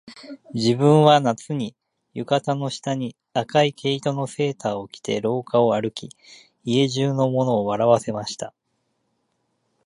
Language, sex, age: Japanese, male, 30-39